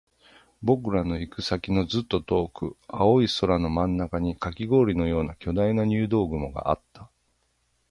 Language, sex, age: Japanese, male, 40-49